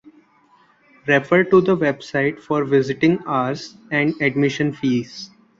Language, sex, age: English, male, 19-29